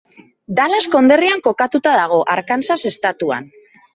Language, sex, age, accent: Basque, female, 19-29, Mendebalekoa (Araba, Bizkaia, Gipuzkoako mendebaleko herri batzuk)